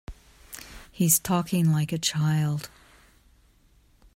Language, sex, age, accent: English, female, 60-69, United States English